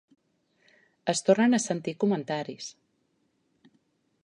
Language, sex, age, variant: Catalan, female, 40-49, Central